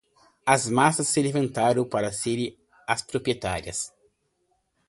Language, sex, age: Portuguese, male, 50-59